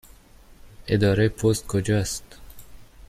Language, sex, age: Persian, male, 19-29